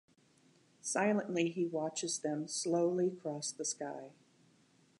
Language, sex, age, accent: English, female, 60-69, United States English